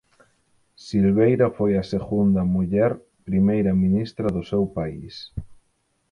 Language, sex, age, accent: Galician, male, 30-39, Atlántico (seseo e gheada)